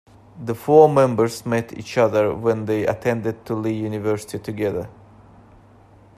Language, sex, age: English, male, 30-39